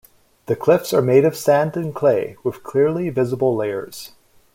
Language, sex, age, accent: English, male, 30-39, United States English